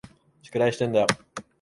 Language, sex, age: Japanese, male, 19-29